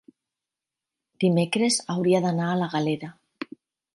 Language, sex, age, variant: Catalan, female, 40-49, Nord-Occidental